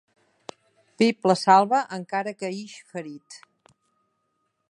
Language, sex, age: Catalan, female, 50-59